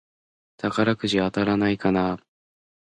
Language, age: Japanese, 19-29